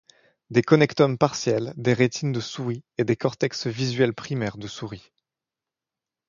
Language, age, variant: French, 19-29, Français de métropole